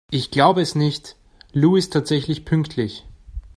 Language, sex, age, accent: German, male, 19-29, Österreichisches Deutsch